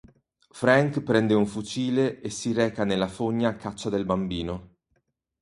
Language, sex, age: Italian, male, 30-39